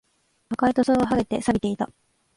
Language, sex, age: Japanese, female, 19-29